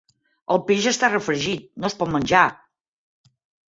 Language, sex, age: Catalan, female, 50-59